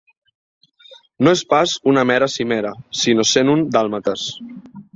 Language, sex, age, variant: Catalan, male, 19-29, Central